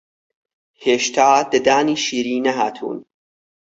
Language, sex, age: Central Kurdish, male, 30-39